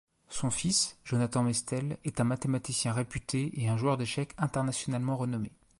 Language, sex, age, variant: French, male, 19-29, Français de métropole